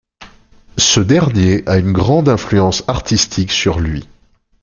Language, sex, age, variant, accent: French, male, 30-39, Français d'Europe, Français de Suisse